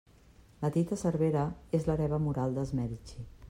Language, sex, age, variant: Catalan, female, 50-59, Central